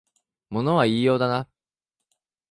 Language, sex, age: Japanese, male, 19-29